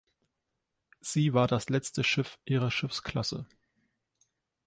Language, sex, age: German, male, 19-29